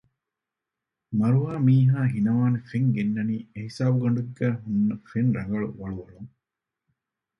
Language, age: Divehi, 30-39